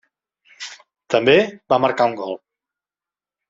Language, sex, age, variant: Catalan, male, 40-49, Central